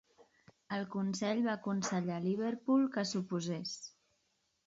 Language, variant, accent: Catalan, Central, central